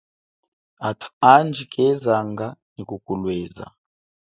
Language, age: Chokwe, 19-29